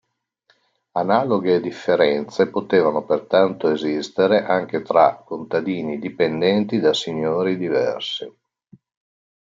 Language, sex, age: Italian, male, 50-59